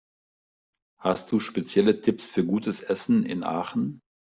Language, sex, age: German, male, 50-59